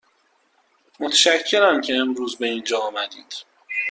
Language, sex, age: Persian, male, 19-29